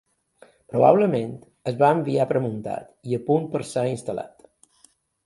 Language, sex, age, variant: Catalan, male, 50-59, Balear